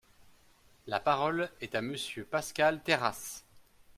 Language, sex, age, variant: French, male, 40-49, Français de métropole